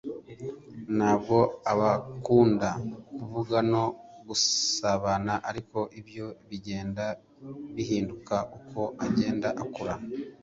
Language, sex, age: Kinyarwanda, male, 40-49